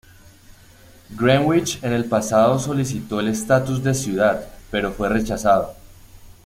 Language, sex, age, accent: Spanish, male, 19-29, Andino-Pacífico: Colombia, Perú, Ecuador, oeste de Bolivia y Venezuela andina